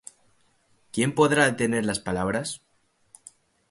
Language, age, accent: Spanish, 19-29, España: Centro-Sur peninsular (Madrid, Toledo, Castilla-La Mancha)